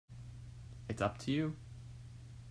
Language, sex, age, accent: English, male, 19-29, United States English